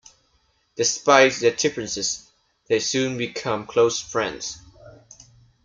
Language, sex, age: English, male, 19-29